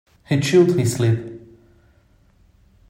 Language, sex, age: English, male, 30-39